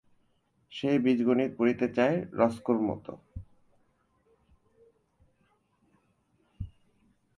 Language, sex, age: Bengali, male, 19-29